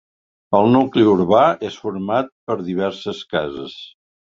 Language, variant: Catalan, Central